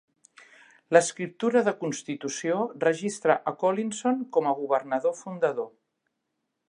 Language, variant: Catalan, Central